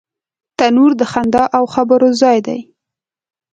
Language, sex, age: Pashto, female, 19-29